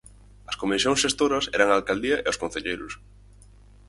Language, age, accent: Galician, 19-29, Central (gheada)